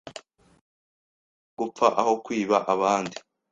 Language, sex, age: Kinyarwanda, male, under 19